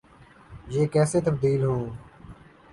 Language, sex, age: Urdu, male, 19-29